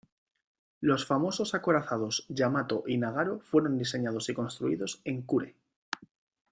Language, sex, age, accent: Spanish, male, 19-29, España: Centro-Sur peninsular (Madrid, Toledo, Castilla-La Mancha)